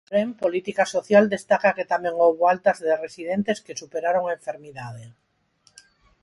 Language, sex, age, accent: Galician, female, 50-59, Neofalante